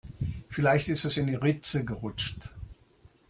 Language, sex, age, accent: German, male, 60-69, Deutschland Deutsch